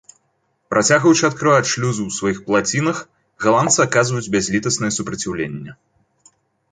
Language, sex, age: Belarusian, male, 19-29